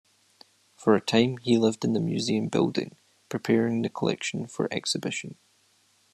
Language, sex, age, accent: English, male, 19-29, Scottish English